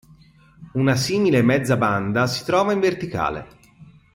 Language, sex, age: Italian, male, 30-39